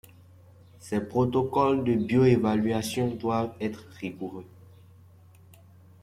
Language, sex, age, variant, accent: French, male, 19-29, Français d'Afrique subsaharienne et des îles africaines, Français de Côte d’Ivoire